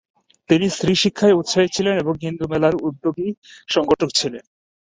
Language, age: Bengali, 30-39